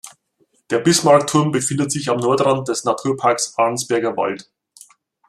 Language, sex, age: German, male, 40-49